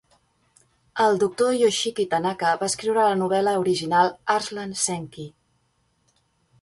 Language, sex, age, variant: Catalan, female, 30-39, Central